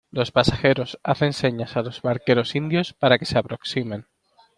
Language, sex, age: Spanish, male, 19-29